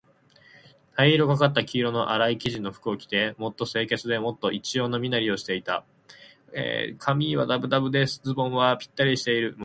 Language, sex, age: Japanese, male, 19-29